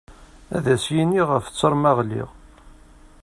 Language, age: Kabyle, 30-39